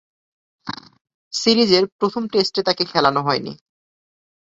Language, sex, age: Bengali, male, 19-29